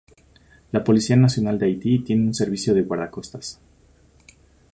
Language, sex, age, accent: Spanish, male, 30-39, México